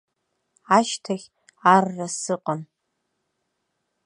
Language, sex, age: Abkhazian, female, under 19